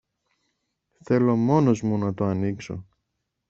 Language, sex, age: Greek, male, 40-49